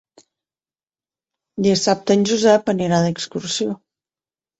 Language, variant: Catalan, Nord-Occidental